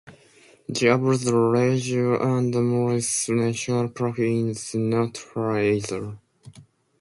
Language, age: English, 19-29